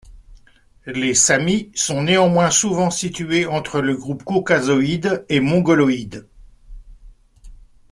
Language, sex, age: French, male, 60-69